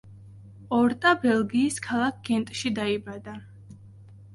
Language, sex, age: Georgian, female, 19-29